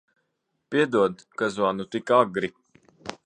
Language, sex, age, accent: Latvian, male, under 19, Kurzeme